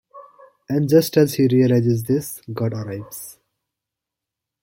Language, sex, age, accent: English, male, 19-29, United States English